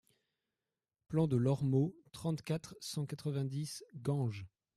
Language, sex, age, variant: French, male, 30-39, Français de métropole